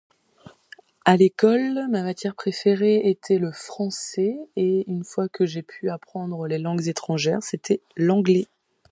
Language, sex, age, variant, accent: French, female, 30-39, Français de métropole, Français de l'est de la France